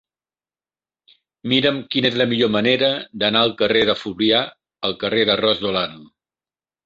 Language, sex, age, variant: Catalan, male, 60-69, Central